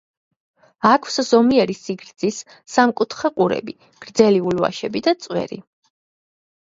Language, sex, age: Georgian, female, 30-39